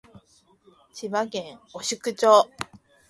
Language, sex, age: Japanese, male, 19-29